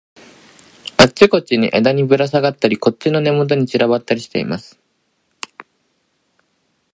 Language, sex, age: Japanese, male, under 19